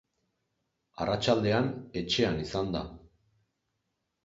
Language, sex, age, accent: Basque, male, 50-59, Erdialdekoa edo Nafarra (Gipuzkoa, Nafarroa)